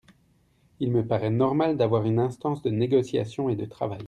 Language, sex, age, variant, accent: French, male, 30-39, Français d'Europe, Français de Belgique